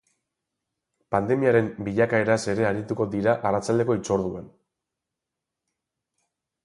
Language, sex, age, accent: Basque, male, 40-49, Mendebalekoa (Araba, Bizkaia, Gipuzkoako mendebaleko herri batzuk)